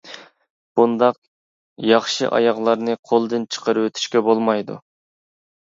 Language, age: Uyghur, 19-29